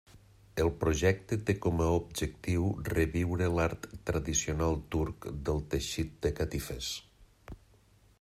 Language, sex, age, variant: Catalan, male, 50-59, Nord-Occidental